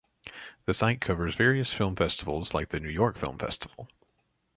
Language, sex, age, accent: English, male, 30-39, United States English